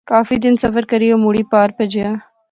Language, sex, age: Pahari-Potwari, female, 19-29